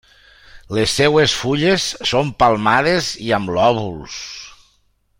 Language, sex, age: Catalan, male, 60-69